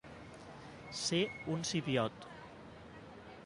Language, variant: Catalan, Central